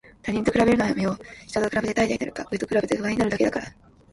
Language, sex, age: Japanese, female, under 19